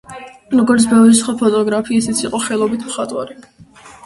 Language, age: Georgian, under 19